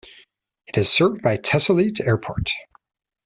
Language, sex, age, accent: English, male, 40-49, Canadian English